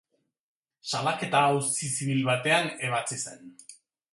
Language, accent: Basque, Erdialdekoa edo Nafarra (Gipuzkoa, Nafarroa)